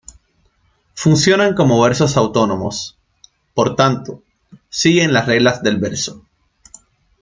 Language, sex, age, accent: Spanish, male, 19-29, Caribe: Cuba, Venezuela, Puerto Rico, República Dominicana, Panamá, Colombia caribeña, México caribeño, Costa del golfo de México